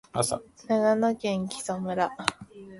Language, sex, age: Japanese, male, 19-29